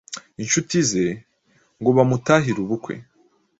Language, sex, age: Kinyarwanda, male, 19-29